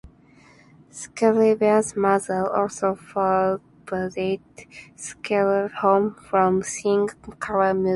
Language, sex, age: English, female, under 19